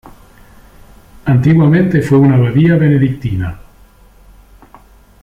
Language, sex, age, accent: Spanish, male, 50-59, Rioplatense: Argentina, Uruguay, este de Bolivia, Paraguay